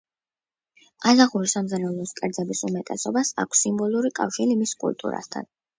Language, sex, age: Georgian, female, under 19